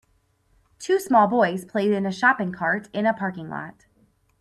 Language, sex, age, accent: English, female, 30-39, United States English